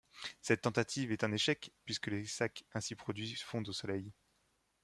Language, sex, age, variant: French, male, 30-39, Français de métropole